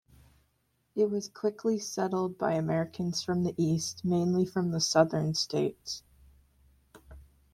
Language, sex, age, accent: English, female, under 19, United States English